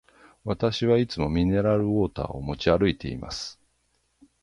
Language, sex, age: Japanese, male, 40-49